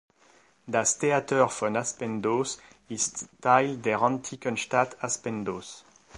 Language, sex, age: German, male, 50-59